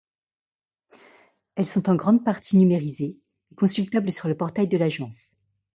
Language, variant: French, Français de métropole